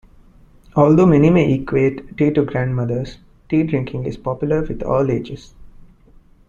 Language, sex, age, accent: English, male, 19-29, India and South Asia (India, Pakistan, Sri Lanka)